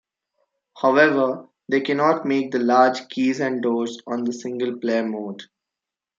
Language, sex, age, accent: English, male, 19-29, India and South Asia (India, Pakistan, Sri Lanka)